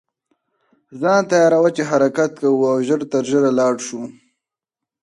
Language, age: Pashto, 19-29